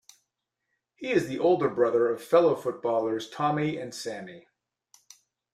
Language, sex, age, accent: English, male, 40-49, United States English